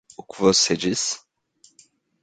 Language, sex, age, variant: Portuguese, male, 19-29, Portuguese (Brasil)